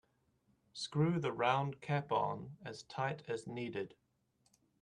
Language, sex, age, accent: English, male, 19-29, New Zealand English